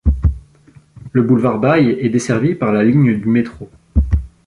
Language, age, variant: French, 30-39, Français de métropole